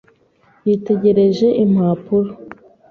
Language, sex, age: Kinyarwanda, female, 40-49